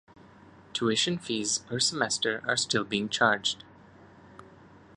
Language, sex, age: English, male, 30-39